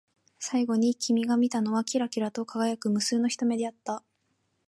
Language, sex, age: Japanese, female, 19-29